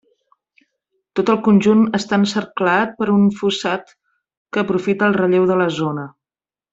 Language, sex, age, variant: Catalan, female, 40-49, Central